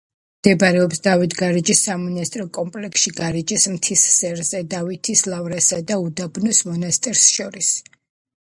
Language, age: Georgian, under 19